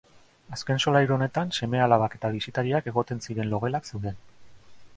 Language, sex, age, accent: Basque, male, 30-39, Erdialdekoa edo Nafarra (Gipuzkoa, Nafarroa)